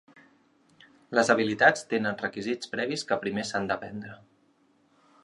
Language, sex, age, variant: Catalan, male, 30-39, Central